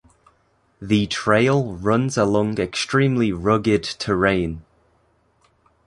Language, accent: English, England English